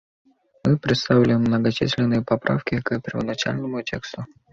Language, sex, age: Russian, male, 19-29